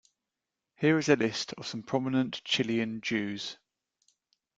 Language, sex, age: English, male, 40-49